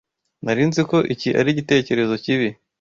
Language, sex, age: Kinyarwanda, male, 19-29